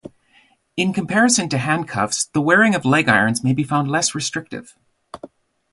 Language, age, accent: English, 30-39, Canadian English